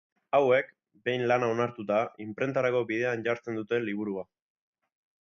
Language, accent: Basque, Erdialdekoa edo Nafarra (Gipuzkoa, Nafarroa)